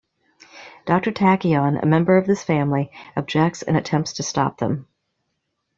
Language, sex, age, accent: English, female, 50-59, United States English